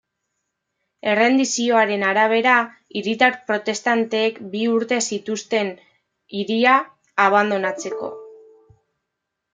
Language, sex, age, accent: Basque, female, 19-29, Mendebalekoa (Araba, Bizkaia, Gipuzkoako mendebaleko herri batzuk)